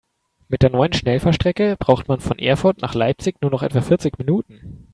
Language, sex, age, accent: German, male, 19-29, Deutschland Deutsch